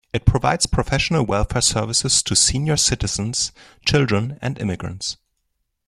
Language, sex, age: English, male, 19-29